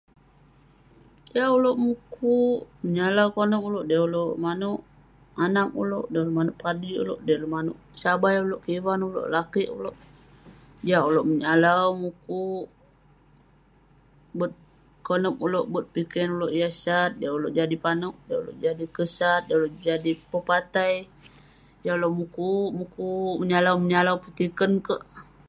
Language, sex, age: Western Penan, female, 19-29